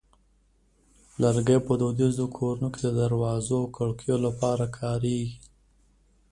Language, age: Pashto, 19-29